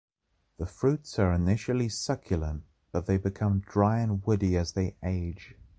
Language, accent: English, England English